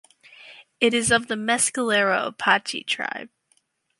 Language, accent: English, Canadian English